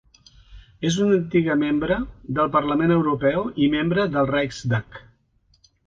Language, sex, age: Catalan, male, 60-69